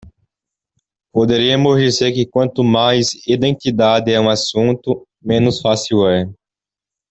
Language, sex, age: Portuguese, male, under 19